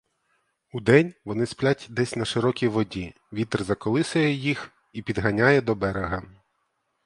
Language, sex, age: Ukrainian, male, 30-39